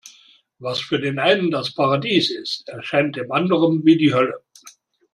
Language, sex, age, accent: German, male, 60-69, Deutschland Deutsch